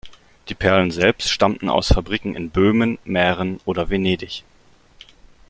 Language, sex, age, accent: German, male, 19-29, Deutschland Deutsch